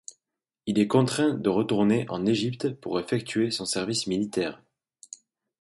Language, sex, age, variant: French, male, 19-29, Français de métropole